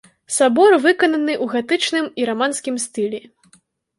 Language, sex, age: Belarusian, female, 19-29